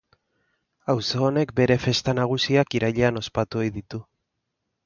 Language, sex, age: Basque, male, 30-39